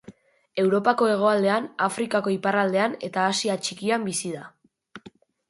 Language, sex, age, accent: Basque, female, under 19, Mendebalekoa (Araba, Bizkaia, Gipuzkoako mendebaleko herri batzuk)